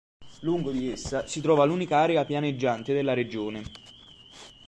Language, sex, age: Italian, male, 19-29